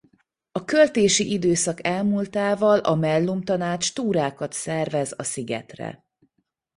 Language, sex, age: Hungarian, female, 30-39